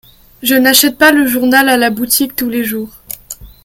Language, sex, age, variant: French, male, under 19, Français de métropole